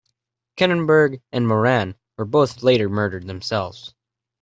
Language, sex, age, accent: English, male, under 19, United States English